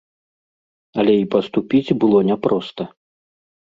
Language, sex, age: Belarusian, male, 40-49